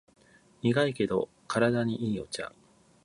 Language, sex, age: Japanese, male, 40-49